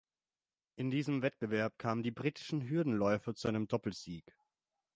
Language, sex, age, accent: German, male, 19-29, Österreichisches Deutsch